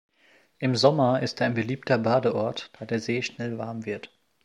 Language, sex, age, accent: German, male, 19-29, Deutschland Deutsch